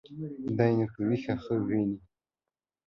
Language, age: Pashto, under 19